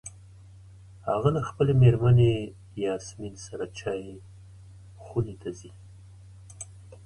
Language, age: Pashto, 60-69